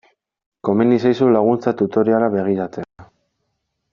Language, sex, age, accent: Basque, male, 19-29, Erdialdekoa edo Nafarra (Gipuzkoa, Nafarroa)